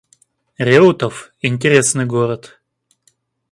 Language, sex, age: Russian, male, 30-39